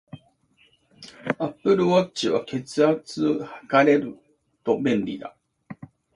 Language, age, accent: Japanese, 50-59, 標準語